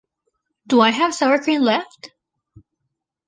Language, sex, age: English, female, under 19